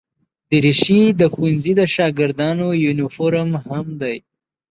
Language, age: Pashto, 19-29